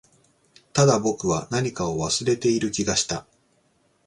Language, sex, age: Japanese, male, 40-49